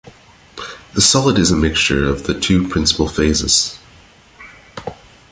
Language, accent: English, United States English